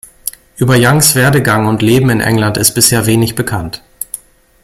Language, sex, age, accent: German, male, 40-49, Deutschland Deutsch